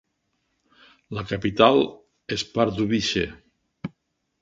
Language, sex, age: Catalan, male, 70-79